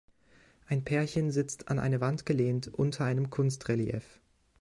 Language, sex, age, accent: German, male, 19-29, Deutschland Deutsch